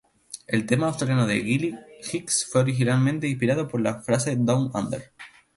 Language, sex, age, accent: Spanish, male, 19-29, España: Islas Canarias